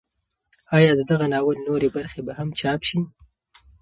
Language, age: Pashto, 19-29